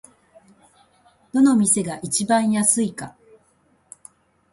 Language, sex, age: Japanese, female, 60-69